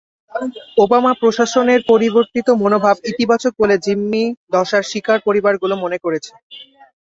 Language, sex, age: Bengali, male, under 19